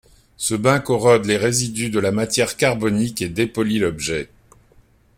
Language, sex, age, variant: French, male, 50-59, Français de métropole